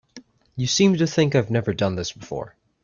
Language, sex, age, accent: English, male, 19-29, United States English